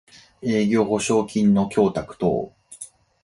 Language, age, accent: Japanese, 50-59, 標準語